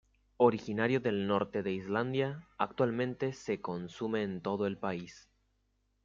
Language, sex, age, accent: Spanish, male, 19-29, Rioplatense: Argentina, Uruguay, este de Bolivia, Paraguay